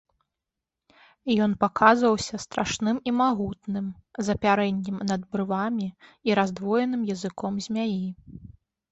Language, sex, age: Belarusian, female, 30-39